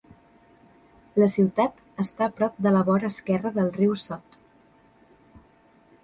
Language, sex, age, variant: Catalan, female, 19-29, Central